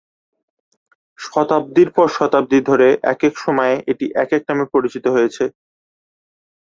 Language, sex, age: Bengali, male, 19-29